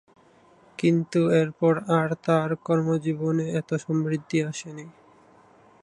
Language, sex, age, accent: Bengali, male, 19-29, প্রমিত বাংলা